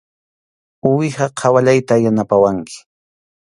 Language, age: Arequipa-La Unión Quechua, 30-39